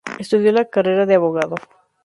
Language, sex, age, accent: Spanish, female, 19-29, México